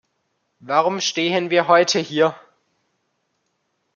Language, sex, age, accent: German, male, under 19, Deutschland Deutsch